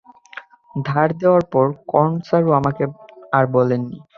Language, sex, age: Bengali, male, 19-29